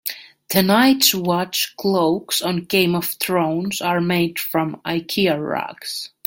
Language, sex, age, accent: English, female, 19-29, England English